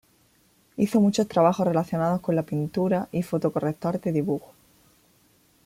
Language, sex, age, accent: Spanish, female, 19-29, España: Sur peninsular (Andalucia, Extremadura, Murcia)